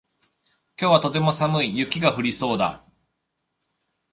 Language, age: Japanese, 40-49